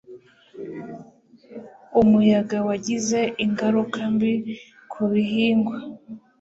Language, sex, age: Kinyarwanda, female, 19-29